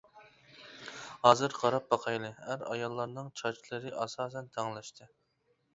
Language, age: Uyghur, 19-29